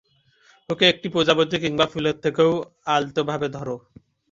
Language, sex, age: Bengali, male, 19-29